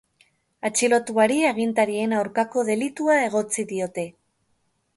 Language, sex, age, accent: Basque, female, 30-39, Erdialdekoa edo Nafarra (Gipuzkoa, Nafarroa)